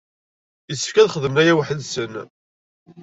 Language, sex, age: Kabyle, male, 40-49